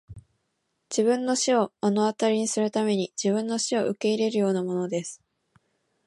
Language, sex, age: Japanese, female, 19-29